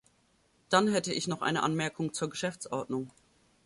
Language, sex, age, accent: German, female, 19-29, Deutschland Deutsch